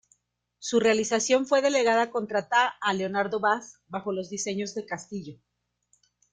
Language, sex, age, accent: Spanish, female, 40-49, México